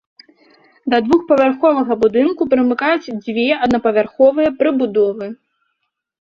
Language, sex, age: Belarusian, female, 19-29